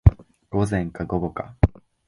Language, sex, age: Japanese, male, 19-29